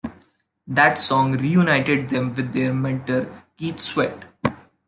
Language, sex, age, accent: English, male, 19-29, India and South Asia (India, Pakistan, Sri Lanka)